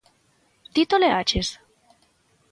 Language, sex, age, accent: Galician, female, 19-29, Central (gheada); Normativo (estándar)